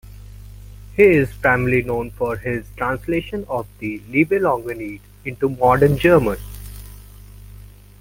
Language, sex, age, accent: English, male, 19-29, India and South Asia (India, Pakistan, Sri Lanka)